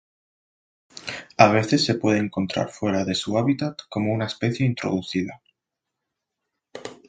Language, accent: Spanish, España: Centro-Sur peninsular (Madrid, Toledo, Castilla-La Mancha)